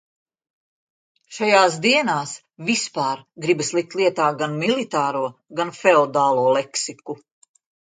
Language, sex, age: Latvian, female, 60-69